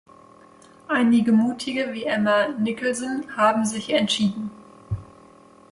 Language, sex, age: German, female, 19-29